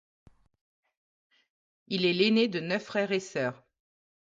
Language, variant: French, Français de métropole